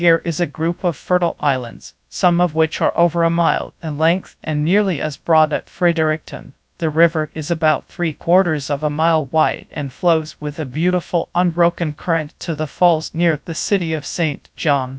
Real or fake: fake